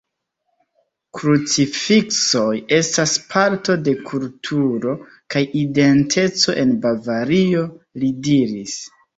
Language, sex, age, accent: Esperanto, male, 30-39, Internacia